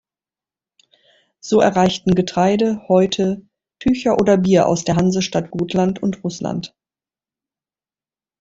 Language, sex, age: German, female, 50-59